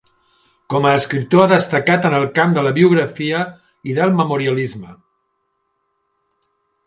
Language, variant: Catalan, Central